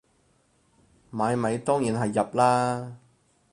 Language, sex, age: Cantonese, male, 30-39